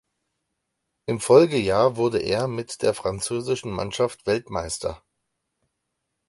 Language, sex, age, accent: German, male, 30-39, Deutschland Deutsch